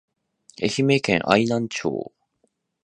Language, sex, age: Japanese, male, 19-29